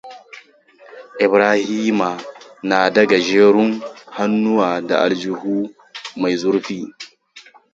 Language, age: Hausa, 19-29